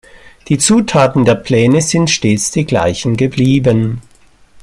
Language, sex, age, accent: German, male, 50-59, Deutschland Deutsch